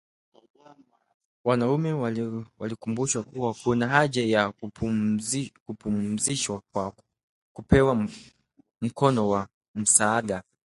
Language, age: Swahili, 19-29